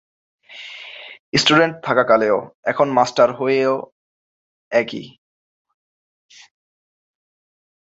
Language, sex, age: Bengali, male, 19-29